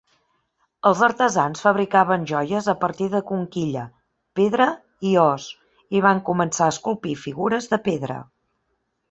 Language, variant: Catalan, Central